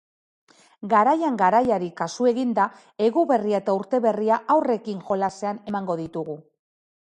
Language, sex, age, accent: Basque, female, 40-49, Mendebalekoa (Araba, Bizkaia, Gipuzkoako mendebaleko herri batzuk)